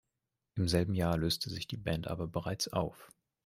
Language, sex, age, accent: German, male, 19-29, Deutschland Deutsch